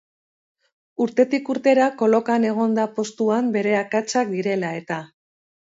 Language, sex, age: Basque, female, 50-59